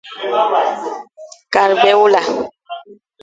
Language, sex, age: English, female, 30-39